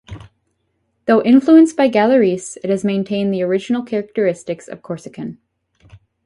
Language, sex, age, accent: English, female, 19-29, United States English